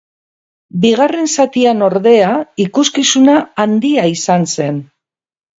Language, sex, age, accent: Basque, female, 60-69, Mendebalekoa (Araba, Bizkaia, Gipuzkoako mendebaleko herri batzuk)